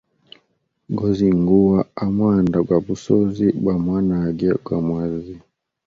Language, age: Hemba, 19-29